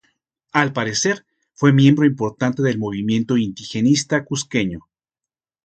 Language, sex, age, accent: Spanish, male, 50-59, México